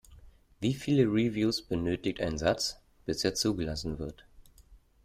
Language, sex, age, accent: German, male, 30-39, Deutschland Deutsch